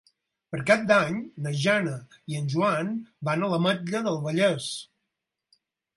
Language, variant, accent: Catalan, Balear, balear